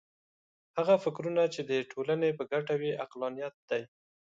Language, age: Pashto, 30-39